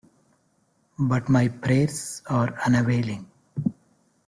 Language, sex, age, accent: English, male, 50-59, India and South Asia (India, Pakistan, Sri Lanka)